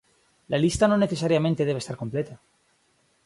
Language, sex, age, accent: Spanish, male, under 19, España: Norte peninsular (Asturias, Castilla y León, Cantabria, País Vasco, Navarra, Aragón, La Rioja, Guadalajara, Cuenca)